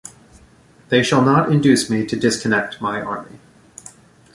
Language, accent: English, United States English